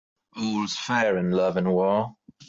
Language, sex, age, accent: English, male, 30-39, England English